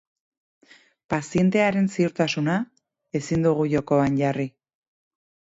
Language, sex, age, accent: Basque, female, 30-39, Erdialdekoa edo Nafarra (Gipuzkoa, Nafarroa)